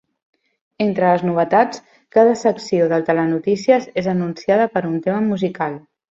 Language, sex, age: Catalan, female, 30-39